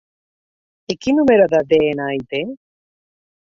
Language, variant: Catalan, Balear